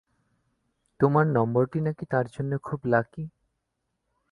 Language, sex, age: Bengali, male, 19-29